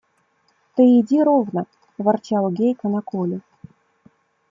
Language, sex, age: Russian, female, 30-39